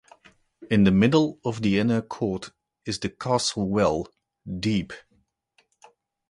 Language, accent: English, England English